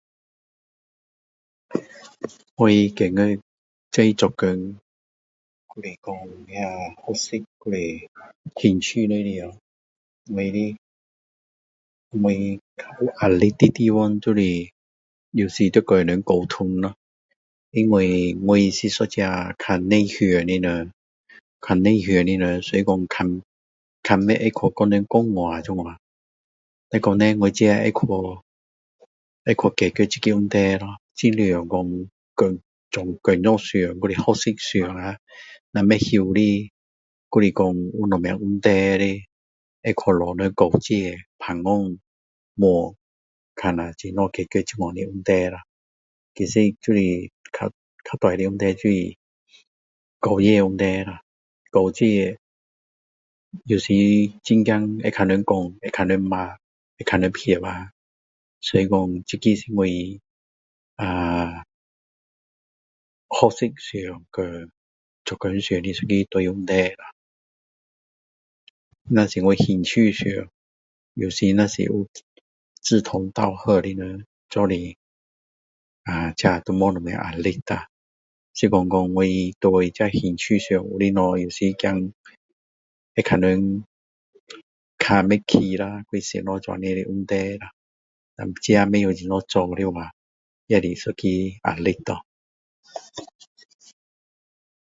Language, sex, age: Min Dong Chinese, male, 50-59